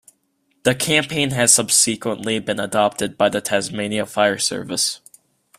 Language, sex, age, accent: English, male, under 19, United States English